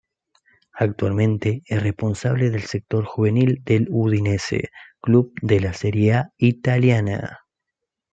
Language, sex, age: Spanish, male, 19-29